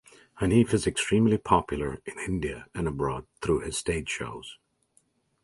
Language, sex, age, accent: English, male, 40-49, United States English